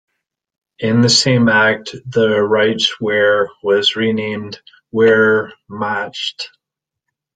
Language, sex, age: English, male, 30-39